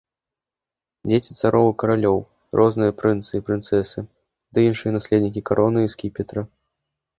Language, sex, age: Belarusian, male, 19-29